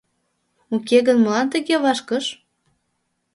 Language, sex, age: Mari, female, under 19